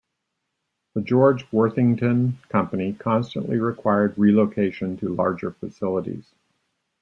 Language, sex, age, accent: English, male, 60-69, United States English